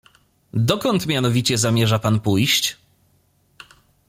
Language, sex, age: Polish, male, 30-39